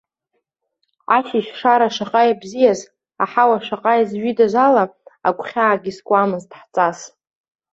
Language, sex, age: Abkhazian, female, under 19